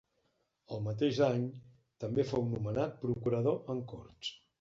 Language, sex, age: Catalan, male, 50-59